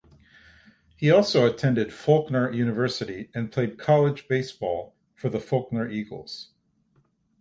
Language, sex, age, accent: English, male, 50-59, United States English